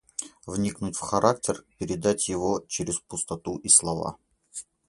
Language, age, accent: Russian, 19-29, Русский